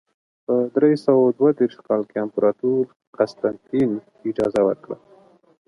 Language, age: Pashto, 30-39